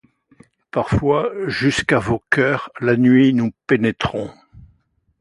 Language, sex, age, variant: French, male, 80-89, Français de métropole